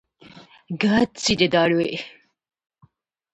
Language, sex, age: Japanese, female, 40-49